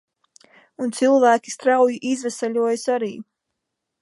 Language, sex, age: Latvian, female, 19-29